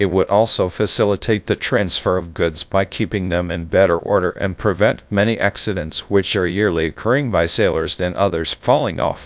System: TTS, GradTTS